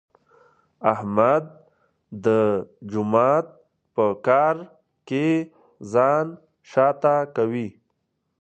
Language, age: Pashto, 19-29